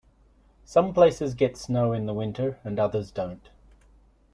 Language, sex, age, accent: English, male, 40-49, Australian English